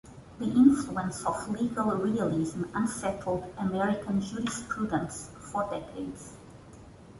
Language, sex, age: English, female, 30-39